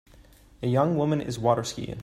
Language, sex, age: English, male, 30-39